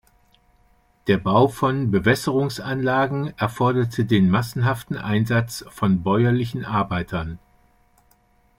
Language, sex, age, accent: German, male, 60-69, Deutschland Deutsch